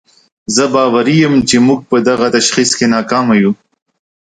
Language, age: Pashto, 30-39